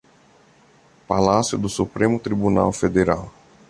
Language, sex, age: Portuguese, male, 30-39